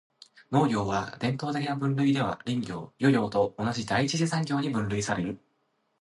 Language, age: Japanese, 19-29